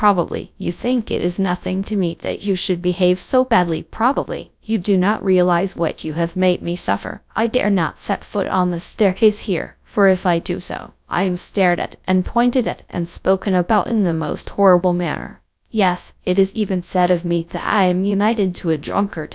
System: TTS, GradTTS